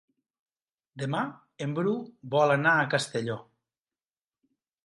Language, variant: Catalan, Nord-Occidental